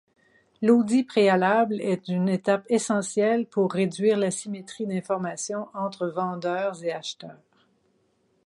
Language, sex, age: French, female, 50-59